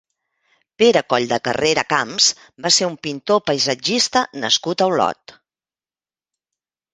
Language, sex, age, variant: Catalan, female, 50-59, Central